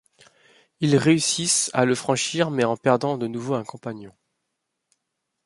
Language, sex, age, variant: French, male, 30-39, Français de métropole